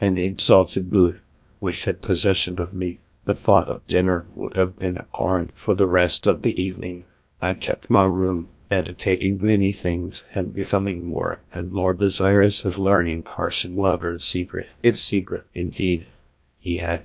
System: TTS, GlowTTS